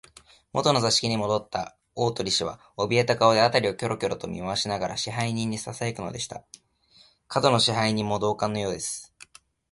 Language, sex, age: Japanese, male, 19-29